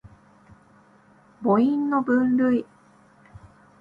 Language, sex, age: Japanese, female, 40-49